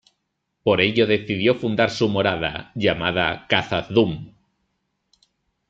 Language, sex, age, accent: Spanish, male, 30-39, España: Norte peninsular (Asturias, Castilla y León, Cantabria, País Vasco, Navarra, Aragón, La Rioja, Guadalajara, Cuenca)